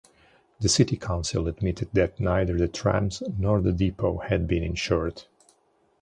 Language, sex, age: English, male, 40-49